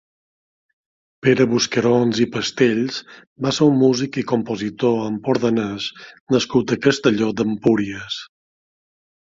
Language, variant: Catalan, Balear